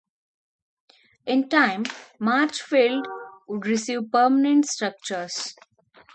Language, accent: English, India and South Asia (India, Pakistan, Sri Lanka)